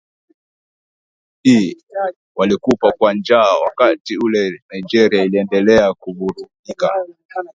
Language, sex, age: Swahili, male, 19-29